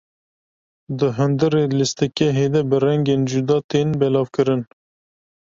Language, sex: Kurdish, male